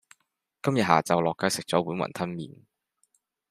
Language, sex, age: Cantonese, male, 19-29